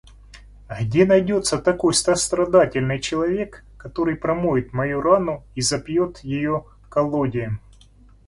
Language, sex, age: Russian, male, 40-49